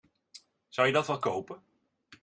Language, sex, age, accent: Dutch, male, 40-49, Nederlands Nederlands